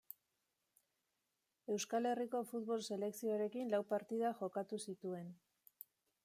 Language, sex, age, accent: Basque, female, 50-59, Mendebalekoa (Araba, Bizkaia, Gipuzkoako mendebaleko herri batzuk)